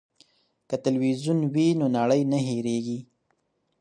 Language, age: Pashto, 19-29